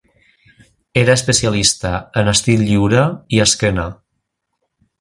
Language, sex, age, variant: Catalan, male, 19-29, Central